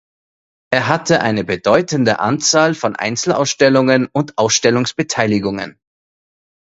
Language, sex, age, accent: German, male, 30-39, Österreichisches Deutsch